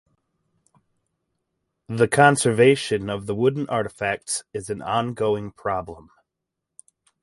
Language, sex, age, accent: English, male, 30-39, United States English